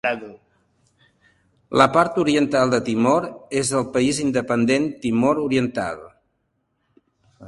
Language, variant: Catalan, Central